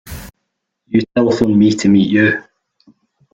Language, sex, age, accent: English, male, 19-29, Scottish English